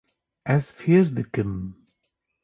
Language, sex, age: Kurdish, male, 40-49